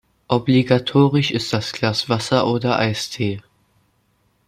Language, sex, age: German, male, under 19